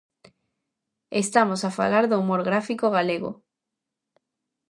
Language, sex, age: Galician, female, 19-29